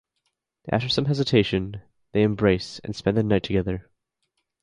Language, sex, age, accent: English, male, under 19, United States English